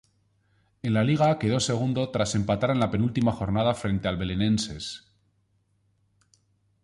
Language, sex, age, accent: Spanish, male, 50-59, España: Norte peninsular (Asturias, Castilla y León, Cantabria, País Vasco, Navarra, Aragón, La Rioja, Guadalajara, Cuenca)